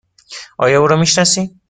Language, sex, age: Persian, male, 19-29